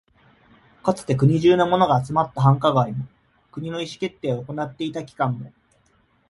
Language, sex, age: Japanese, male, 30-39